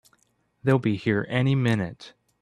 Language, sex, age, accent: English, male, 19-29, United States English